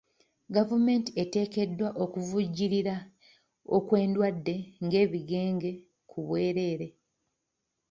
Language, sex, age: Ganda, female, 19-29